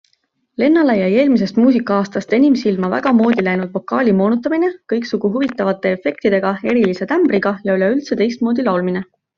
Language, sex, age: Estonian, female, 19-29